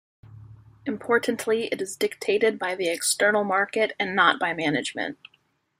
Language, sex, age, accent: English, female, 19-29, United States English